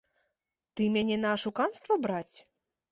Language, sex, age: Belarusian, female, 19-29